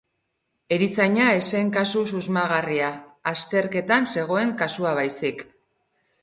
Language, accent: Basque, Erdialdekoa edo Nafarra (Gipuzkoa, Nafarroa)